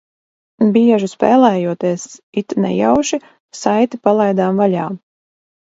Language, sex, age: Latvian, female, 40-49